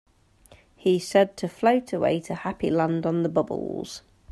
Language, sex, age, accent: English, female, 30-39, England English